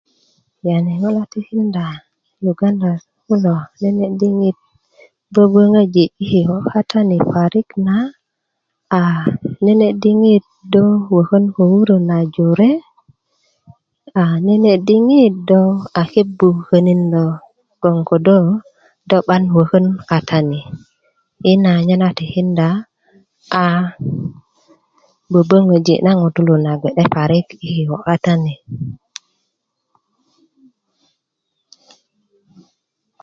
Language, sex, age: Kuku, female, 19-29